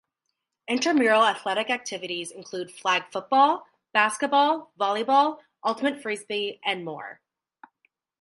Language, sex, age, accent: English, female, 19-29, United States English